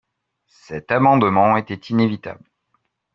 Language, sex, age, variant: French, male, 50-59, Français de métropole